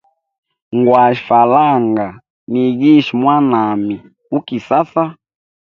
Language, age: Hemba, 19-29